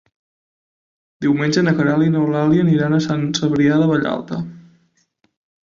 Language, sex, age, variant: Catalan, male, 19-29, Central